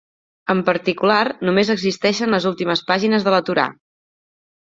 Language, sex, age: Catalan, female, 30-39